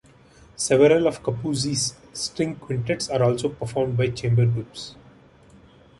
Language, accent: English, India and South Asia (India, Pakistan, Sri Lanka)